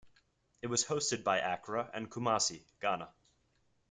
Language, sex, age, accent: English, male, 19-29, United States English